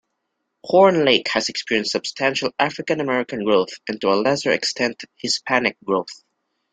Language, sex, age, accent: English, male, 19-29, Filipino